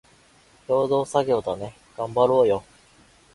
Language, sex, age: Japanese, male, 19-29